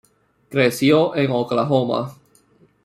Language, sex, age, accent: Spanish, male, 19-29, Caribe: Cuba, Venezuela, Puerto Rico, República Dominicana, Panamá, Colombia caribeña, México caribeño, Costa del golfo de México